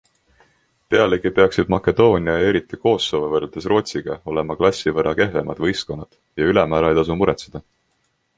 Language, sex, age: Estonian, male, 19-29